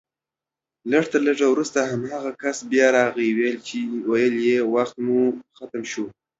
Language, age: Pashto, under 19